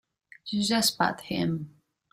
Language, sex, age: English, female, 19-29